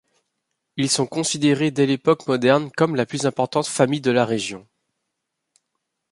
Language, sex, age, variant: French, male, 30-39, Français de métropole